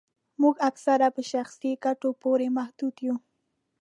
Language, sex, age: Pashto, female, 19-29